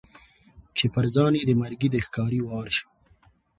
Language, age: Pashto, 30-39